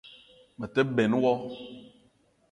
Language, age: Eton (Cameroon), 30-39